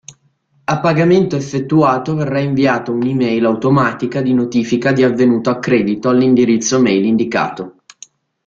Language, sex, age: Italian, male, 19-29